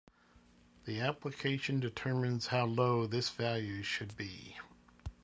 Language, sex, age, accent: English, male, 60-69, United States English